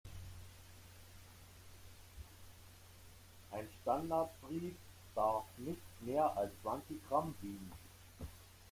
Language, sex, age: German, male, 50-59